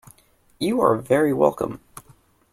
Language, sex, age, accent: English, male, 19-29, United States English